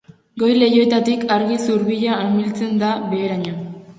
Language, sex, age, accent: Basque, female, under 19, Mendebalekoa (Araba, Bizkaia, Gipuzkoako mendebaleko herri batzuk)